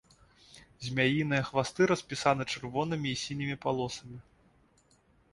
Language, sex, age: Belarusian, male, 30-39